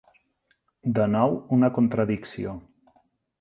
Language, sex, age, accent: Catalan, male, 40-49, central; nord-occidental